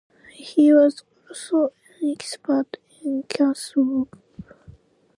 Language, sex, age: English, female, under 19